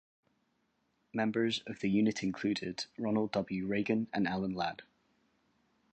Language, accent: English, Scottish English